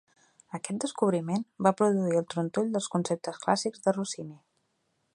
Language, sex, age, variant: Catalan, female, 30-39, Central